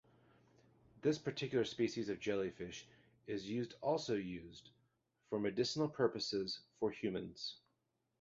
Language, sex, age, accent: English, male, 40-49, United States English